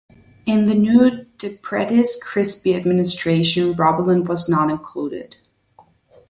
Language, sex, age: English, female, 19-29